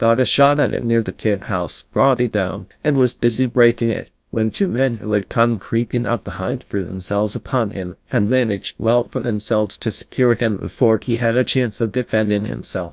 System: TTS, GlowTTS